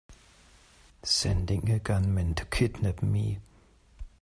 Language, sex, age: English, male, 30-39